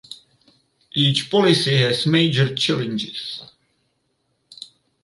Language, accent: English, United States English; England English